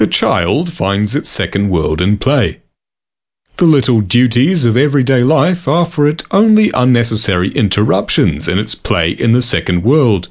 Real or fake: real